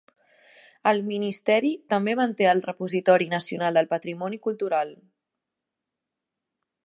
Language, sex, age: Catalan, female, 19-29